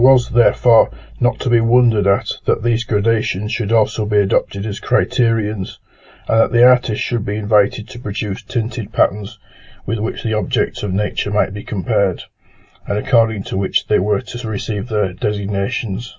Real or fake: real